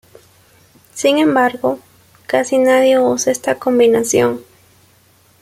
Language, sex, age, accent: Spanish, female, 19-29, Andino-Pacífico: Colombia, Perú, Ecuador, oeste de Bolivia y Venezuela andina